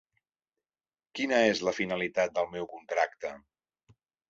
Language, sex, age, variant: Catalan, male, 40-49, Central